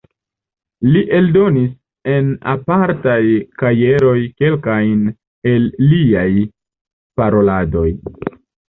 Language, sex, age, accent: Esperanto, male, 19-29, Internacia